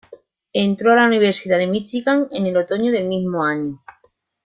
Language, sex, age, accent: Spanish, female, 40-49, España: Sur peninsular (Andalucia, Extremadura, Murcia)